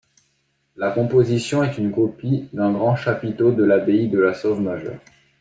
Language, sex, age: French, male, under 19